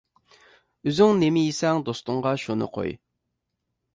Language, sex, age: Uyghur, male, 30-39